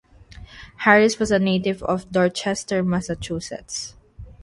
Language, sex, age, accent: English, female, 19-29, United States English; Filipino